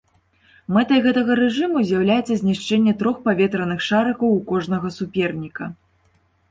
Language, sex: Belarusian, female